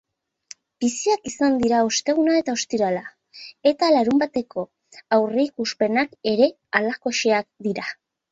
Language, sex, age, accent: Basque, female, 19-29, Nafar-lapurtarra edo Zuberotarra (Lapurdi, Nafarroa Beherea, Zuberoa)